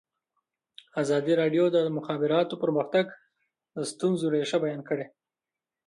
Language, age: Pashto, 19-29